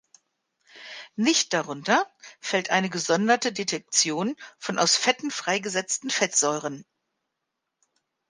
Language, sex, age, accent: German, female, 50-59, Deutschland Deutsch